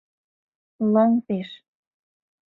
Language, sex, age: Mari, female, 19-29